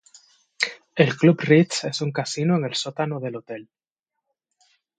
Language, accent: Spanish, España: Norte peninsular (Asturias, Castilla y León, Cantabria, País Vasco, Navarra, Aragón, La Rioja, Guadalajara, Cuenca)